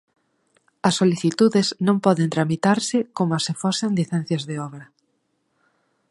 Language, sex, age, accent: Galician, female, 30-39, Normativo (estándar)